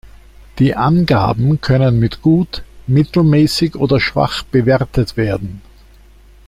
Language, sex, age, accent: German, male, 60-69, Österreichisches Deutsch